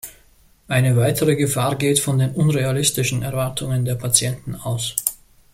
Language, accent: German, Österreichisches Deutsch